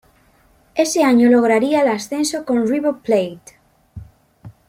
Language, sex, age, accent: Spanish, female, under 19, España: Norte peninsular (Asturias, Castilla y León, Cantabria, País Vasco, Navarra, Aragón, La Rioja, Guadalajara, Cuenca)